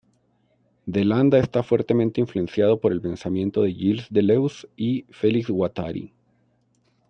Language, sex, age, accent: Spanish, male, 40-49, México